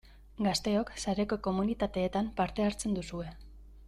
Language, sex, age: Basque, female, 30-39